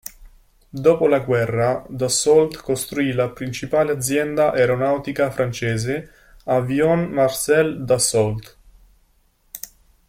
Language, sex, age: Italian, male, 19-29